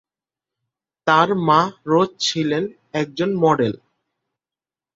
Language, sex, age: Bengali, male, 19-29